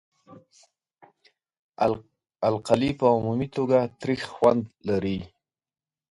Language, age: Pashto, 40-49